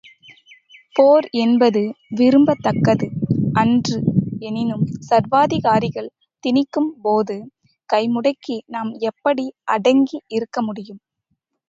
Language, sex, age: Tamil, female, 19-29